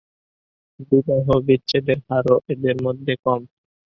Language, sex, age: Bengali, male, 19-29